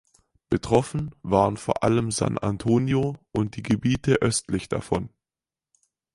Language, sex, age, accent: German, male, under 19, Deutschland Deutsch